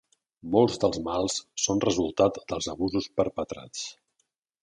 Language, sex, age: Catalan, male, 50-59